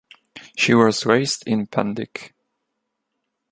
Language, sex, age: English, male, 19-29